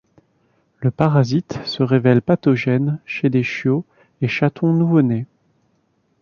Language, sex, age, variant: French, male, 30-39, Français de métropole